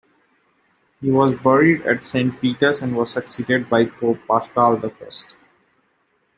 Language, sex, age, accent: English, male, 19-29, India and South Asia (India, Pakistan, Sri Lanka)